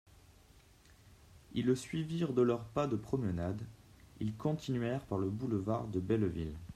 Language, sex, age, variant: French, male, 19-29, Français de métropole